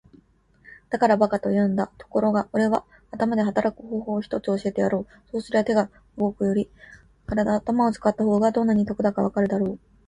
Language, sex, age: Japanese, female, 19-29